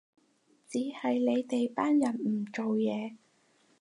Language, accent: Cantonese, 广州音